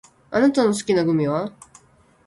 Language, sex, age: Japanese, female, 19-29